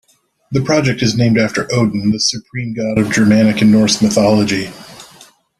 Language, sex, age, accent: English, male, 30-39, United States English